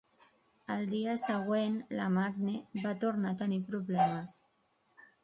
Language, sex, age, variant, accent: Catalan, female, 19-29, Central, central